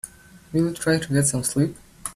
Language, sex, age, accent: English, male, under 19, United States English